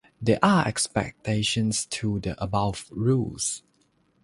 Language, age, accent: English, 19-29, United States English; Malaysian English